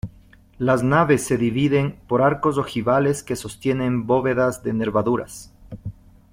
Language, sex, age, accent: Spanish, male, 40-49, Andino-Pacífico: Colombia, Perú, Ecuador, oeste de Bolivia y Venezuela andina